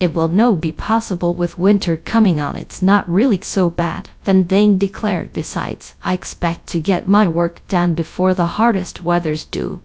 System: TTS, GradTTS